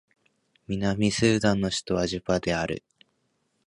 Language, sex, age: Japanese, male, under 19